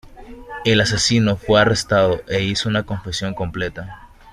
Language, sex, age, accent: Spanish, male, 19-29, México